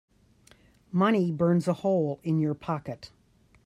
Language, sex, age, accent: English, female, 60-69, United States English